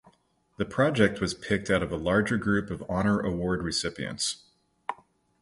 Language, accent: English, United States English